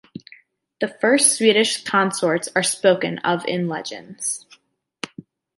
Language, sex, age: English, female, 19-29